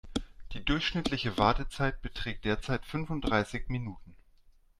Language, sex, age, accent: German, male, 40-49, Deutschland Deutsch